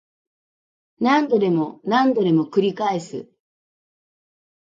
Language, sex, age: Japanese, female, 50-59